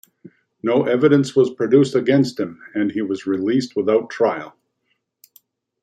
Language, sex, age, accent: English, male, 60-69, Canadian English